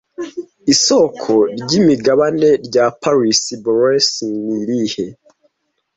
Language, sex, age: Kinyarwanda, male, 19-29